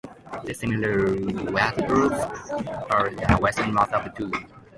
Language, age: English, 19-29